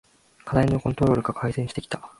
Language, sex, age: Japanese, male, 19-29